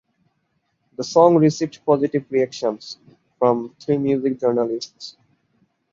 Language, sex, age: English, male, 19-29